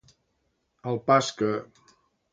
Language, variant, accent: Catalan, Central, central